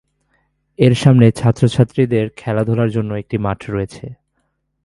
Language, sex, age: Bengali, male, 19-29